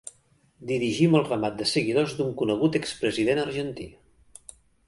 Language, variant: Catalan, Central